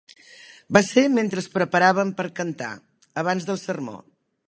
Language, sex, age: Catalan, female, 60-69